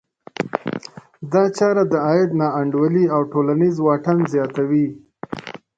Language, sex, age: Pashto, male, 30-39